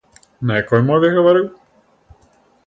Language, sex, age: Belarusian, male, 19-29